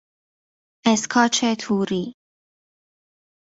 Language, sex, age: Persian, female, 19-29